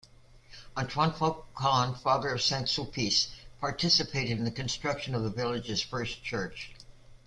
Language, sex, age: English, female, 70-79